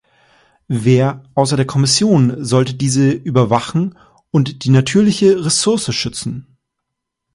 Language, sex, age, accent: German, male, 30-39, Deutschland Deutsch